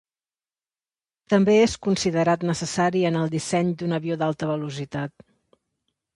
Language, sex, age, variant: Catalan, female, 40-49, Central